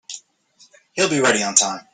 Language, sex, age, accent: English, male, 40-49, United States English